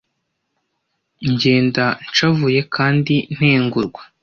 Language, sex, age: Kinyarwanda, male, under 19